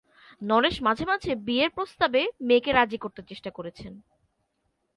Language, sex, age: Bengali, female, 19-29